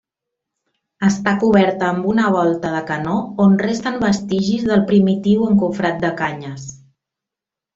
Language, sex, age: Catalan, female, 40-49